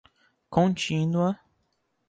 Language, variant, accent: Portuguese, Portuguese (Brasil), Nordestino